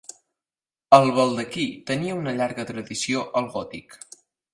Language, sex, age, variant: Catalan, male, under 19, Septentrional